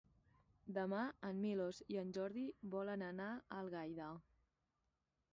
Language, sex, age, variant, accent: Catalan, female, 19-29, Central, central